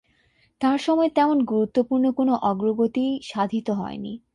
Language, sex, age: Bengali, female, 19-29